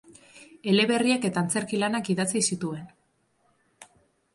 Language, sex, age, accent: Basque, female, 30-39, Mendebalekoa (Araba, Bizkaia, Gipuzkoako mendebaleko herri batzuk)